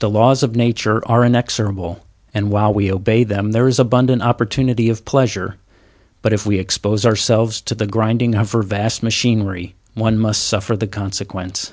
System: none